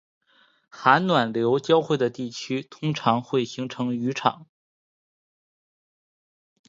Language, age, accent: Chinese, under 19, 出生地：天津市